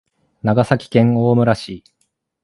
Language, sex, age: Japanese, male, 19-29